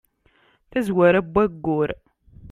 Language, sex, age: Kabyle, female, 19-29